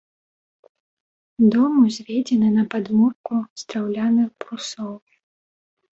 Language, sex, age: Belarusian, female, 19-29